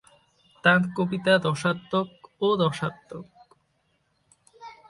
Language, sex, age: Bengali, male, 30-39